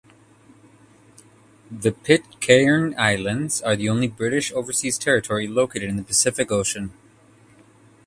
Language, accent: English, United States English